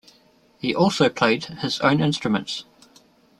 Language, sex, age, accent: English, male, 30-39, New Zealand English